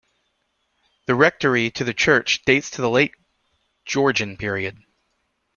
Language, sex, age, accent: English, male, 30-39, United States English